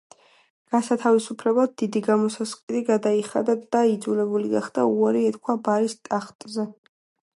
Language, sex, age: Georgian, female, 19-29